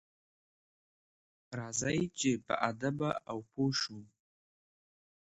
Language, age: Pashto, 19-29